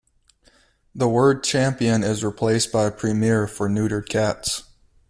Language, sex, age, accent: English, male, 19-29, United States English